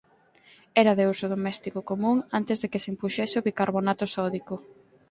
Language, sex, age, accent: Galician, female, 19-29, Atlántico (seseo e gheada)